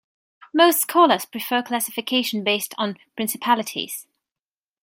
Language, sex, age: English, female, 19-29